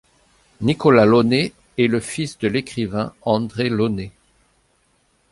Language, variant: French, Français de métropole